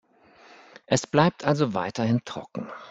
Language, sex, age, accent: German, male, 50-59, Deutschland Deutsch